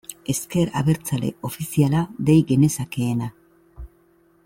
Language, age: Basque, 50-59